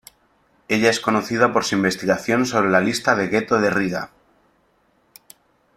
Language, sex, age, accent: Spanish, male, 30-39, España: Centro-Sur peninsular (Madrid, Toledo, Castilla-La Mancha)